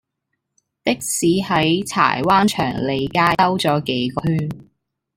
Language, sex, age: Cantonese, female, 19-29